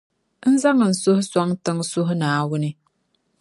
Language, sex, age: Dagbani, female, 19-29